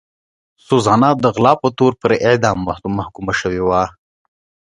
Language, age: Pashto, 19-29